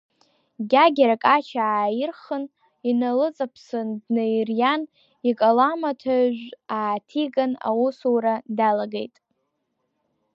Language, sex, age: Abkhazian, female, under 19